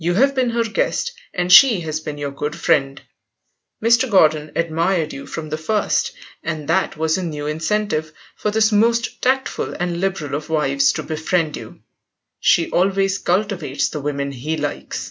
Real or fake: real